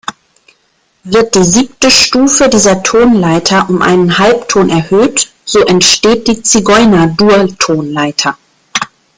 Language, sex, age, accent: German, female, 40-49, Deutschland Deutsch